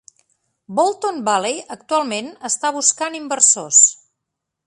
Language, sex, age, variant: Catalan, female, 40-49, Central